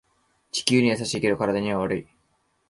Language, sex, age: Japanese, male, 19-29